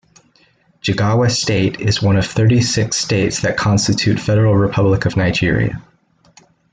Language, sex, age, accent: English, male, 19-29, United States English